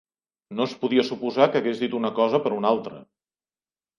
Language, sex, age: Catalan, male, 40-49